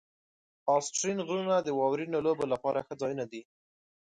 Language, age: Pashto, 19-29